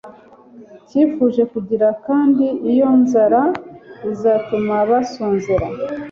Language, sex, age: Kinyarwanda, female, 30-39